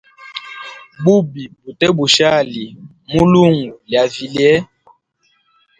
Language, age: Hemba, 30-39